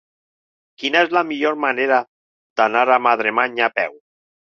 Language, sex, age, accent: Catalan, male, 50-59, valencià